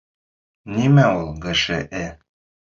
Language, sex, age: Bashkir, male, 19-29